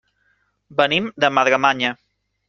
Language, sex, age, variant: Catalan, male, 19-29, Central